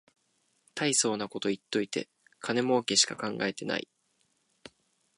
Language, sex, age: Japanese, male, 19-29